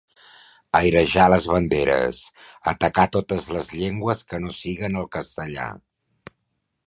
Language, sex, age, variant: Catalan, male, 40-49, Central